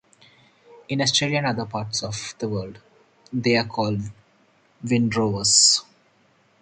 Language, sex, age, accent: English, male, 30-39, India and South Asia (India, Pakistan, Sri Lanka); Singaporean English